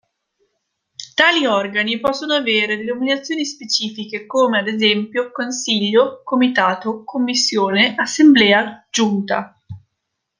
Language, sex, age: Italian, female, 19-29